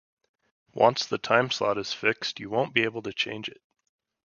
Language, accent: English, United States English